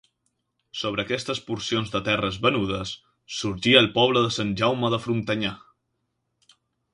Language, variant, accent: Catalan, Central, central; valencià